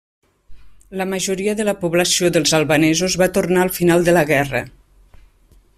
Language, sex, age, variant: Catalan, female, 50-59, Nord-Occidental